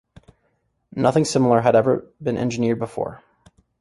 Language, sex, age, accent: English, male, 19-29, United States English